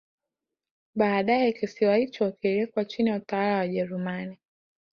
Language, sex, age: Swahili, female, 19-29